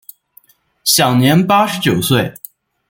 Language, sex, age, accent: Chinese, male, 19-29, 出生地：山西省